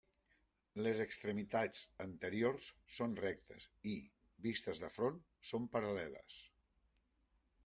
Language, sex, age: Catalan, male, 50-59